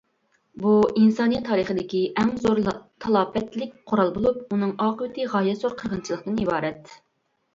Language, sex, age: Uyghur, female, 30-39